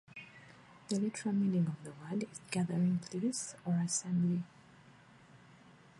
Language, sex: English, female